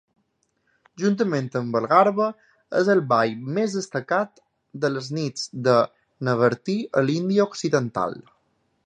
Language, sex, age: Catalan, male, 19-29